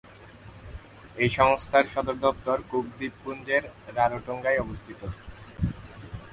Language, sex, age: Bengali, male, 19-29